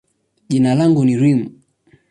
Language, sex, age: Swahili, male, 19-29